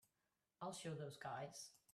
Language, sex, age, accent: English, female, 30-39, England English